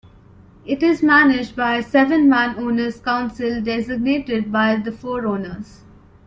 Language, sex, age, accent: English, female, 19-29, India and South Asia (India, Pakistan, Sri Lanka)